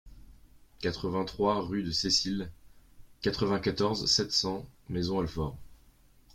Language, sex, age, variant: French, male, 19-29, Français de métropole